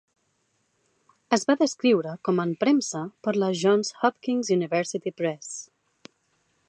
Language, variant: Catalan, Central